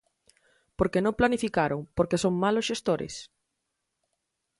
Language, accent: Galician, Atlántico (seseo e gheada)